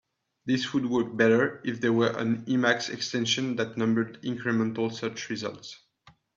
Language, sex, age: English, male, 19-29